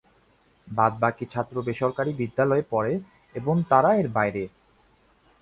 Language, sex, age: Bengali, male, 19-29